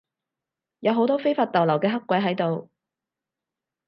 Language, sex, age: Cantonese, female, 30-39